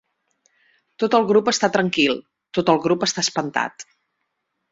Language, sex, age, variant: Catalan, female, 50-59, Central